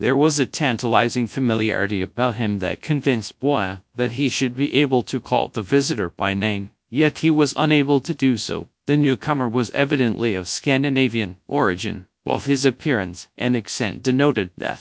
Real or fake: fake